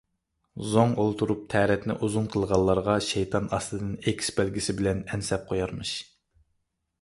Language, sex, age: Uyghur, male, 19-29